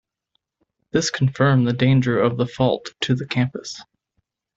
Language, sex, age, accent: English, male, 30-39, United States English